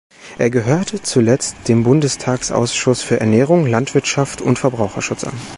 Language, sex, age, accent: German, male, 19-29, Deutschland Deutsch